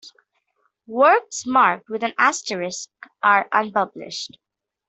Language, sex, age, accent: English, female, under 19, India and South Asia (India, Pakistan, Sri Lanka)